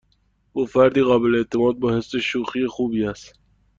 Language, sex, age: Persian, male, 19-29